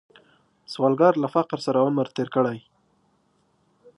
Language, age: Pashto, 19-29